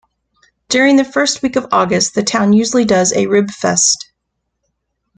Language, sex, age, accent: English, female, 40-49, United States English